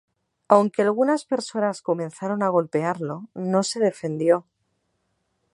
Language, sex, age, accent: Spanish, female, 30-39, España: Norte peninsular (Asturias, Castilla y León, Cantabria, País Vasco, Navarra, Aragón, La Rioja, Guadalajara, Cuenca)